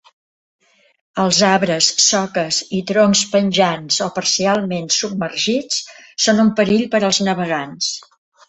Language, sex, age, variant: Catalan, female, 60-69, Central